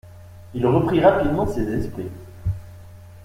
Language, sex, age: French, male, 50-59